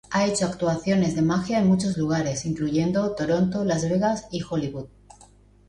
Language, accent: Spanish, España: Centro-Sur peninsular (Madrid, Toledo, Castilla-La Mancha)